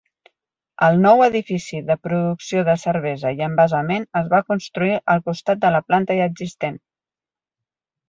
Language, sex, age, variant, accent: Catalan, female, 40-49, Central, tarragoní